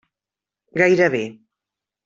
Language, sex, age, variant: Catalan, female, 50-59, Central